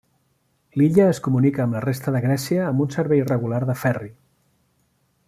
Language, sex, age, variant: Catalan, male, 40-49, Central